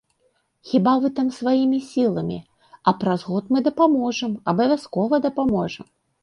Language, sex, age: Belarusian, female, 40-49